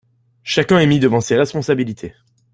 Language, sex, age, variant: French, male, 19-29, Français de métropole